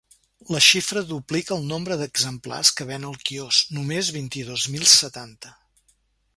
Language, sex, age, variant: Catalan, male, 60-69, Central